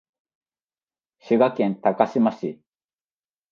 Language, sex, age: Japanese, male, 19-29